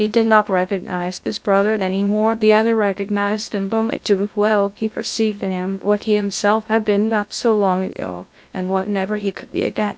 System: TTS, GlowTTS